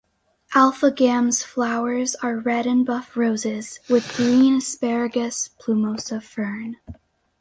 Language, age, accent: English, under 19, United States English